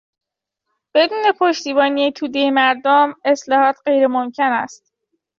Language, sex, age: Persian, female, under 19